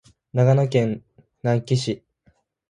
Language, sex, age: Japanese, male, 19-29